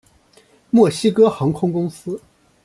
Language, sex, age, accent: Chinese, male, 19-29, 出生地：江苏省